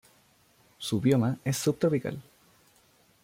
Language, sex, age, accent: Spanish, male, 19-29, Chileno: Chile, Cuyo